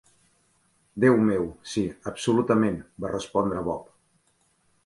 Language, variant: Catalan, Central